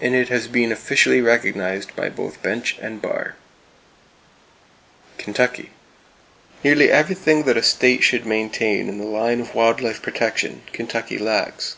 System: none